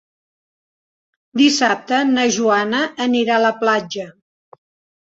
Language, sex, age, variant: Catalan, female, 60-69, Central